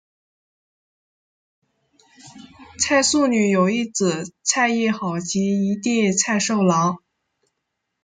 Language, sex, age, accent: Chinese, female, 19-29, 出生地：北京市